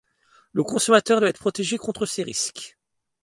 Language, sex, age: French, male, 40-49